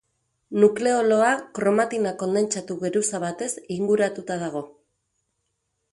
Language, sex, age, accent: Basque, female, 40-49, Mendebalekoa (Araba, Bizkaia, Gipuzkoako mendebaleko herri batzuk)